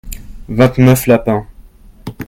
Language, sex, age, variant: French, male, 30-39, Français de métropole